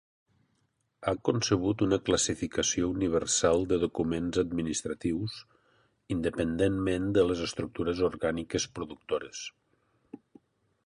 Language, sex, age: Catalan, male, 50-59